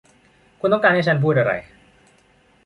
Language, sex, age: Thai, male, 19-29